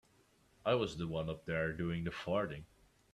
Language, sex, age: English, male, 19-29